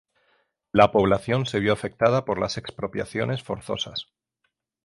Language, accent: Spanish, España: Centro-Sur peninsular (Madrid, Toledo, Castilla-La Mancha); España: Sur peninsular (Andalucia, Extremadura, Murcia)